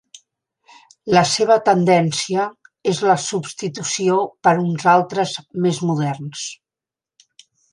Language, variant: Catalan, Central